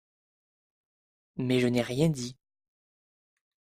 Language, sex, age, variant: French, male, 19-29, Français de métropole